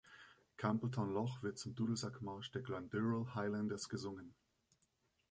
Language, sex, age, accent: German, male, 30-39, Deutschland Deutsch